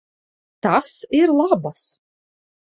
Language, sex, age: Latvian, female, 40-49